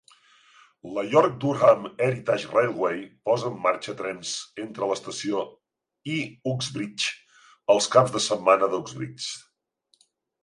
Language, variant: Catalan, Central